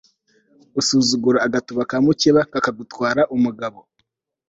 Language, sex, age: Kinyarwanda, male, 19-29